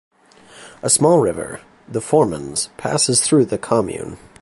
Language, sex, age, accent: English, male, 19-29, Canadian English